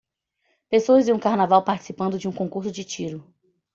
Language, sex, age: Portuguese, female, under 19